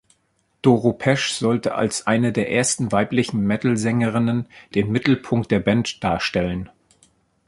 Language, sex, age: German, male, 40-49